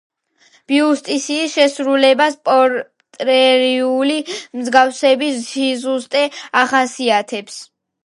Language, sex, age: Georgian, female, under 19